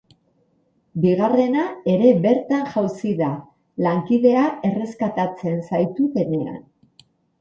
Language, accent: Basque, Mendebalekoa (Araba, Bizkaia, Gipuzkoako mendebaleko herri batzuk)